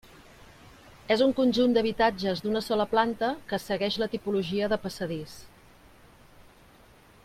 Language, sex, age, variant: Catalan, female, 40-49, Septentrional